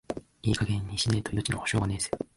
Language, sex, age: Japanese, male, 19-29